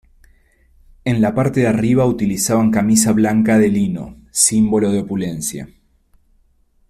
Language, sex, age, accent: Spanish, male, 30-39, Rioplatense: Argentina, Uruguay, este de Bolivia, Paraguay